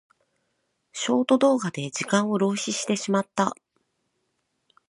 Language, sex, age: Japanese, female, 40-49